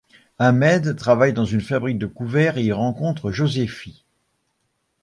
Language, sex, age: French, male, 70-79